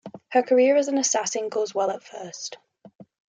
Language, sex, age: English, female, 19-29